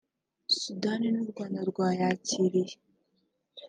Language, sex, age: Kinyarwanda, female, under 19